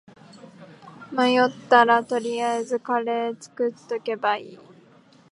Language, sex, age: Japanese, female, 19-29